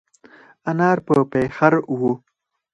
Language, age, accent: Pashto, 30-39, پکتیا ولایت، احمدزی